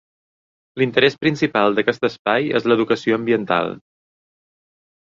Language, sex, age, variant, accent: Catalan, male, 40-49, Balear, menorquí